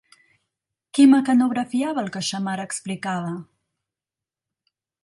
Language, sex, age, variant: Catalan, female, 40-49, Central